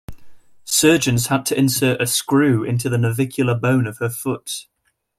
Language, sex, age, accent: English, male, 19-29, England English